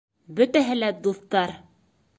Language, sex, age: Bashkir, female, 19-29